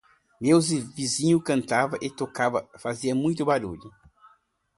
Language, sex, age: Portuguese, male, 50-59